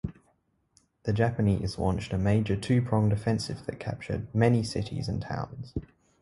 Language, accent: English, Australian English